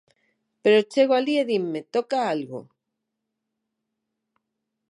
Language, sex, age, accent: Galician, female, 50-59, Atlántico (seseo e gheada)